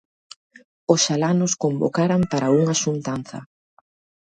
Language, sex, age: Galician, female, 30-39